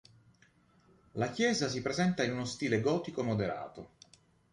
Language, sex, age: Italian, male, 40-49